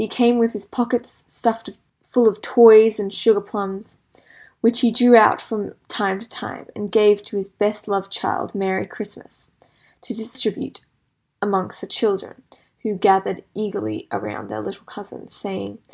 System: none